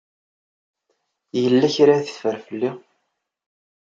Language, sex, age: Kabyle, male, 30-39